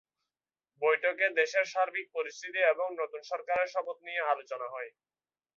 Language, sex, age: Bengali, male, 19-29